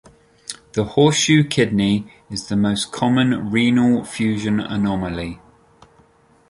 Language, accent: English, England English